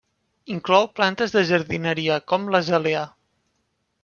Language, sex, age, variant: Catalan, male, 19-29, Central